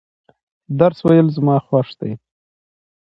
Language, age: Pashto, 30-39